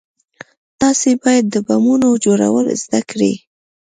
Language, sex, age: Pashto, female, 19-29